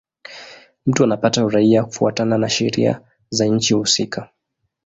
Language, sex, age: Swahili, male, 19-29